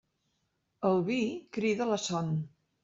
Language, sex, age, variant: Catalan, female, 50-59, Central